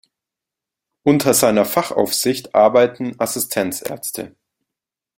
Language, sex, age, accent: German, male, 19-29, Deutschland Deutsch